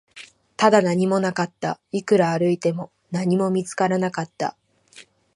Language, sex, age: Japanese, female, 19-29